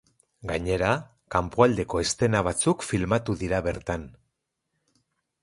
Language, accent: Basque, Erdialdekoa edo Nafarra (Gipuzkoa, Nafarroa)